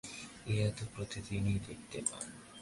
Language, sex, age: Bengali, male, under 19